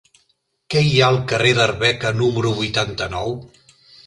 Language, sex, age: Catalan, male, 70-79